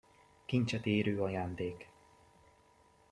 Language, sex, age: Hungarian, male, 19-29